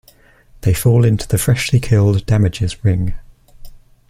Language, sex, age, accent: English, male, 19-29, England English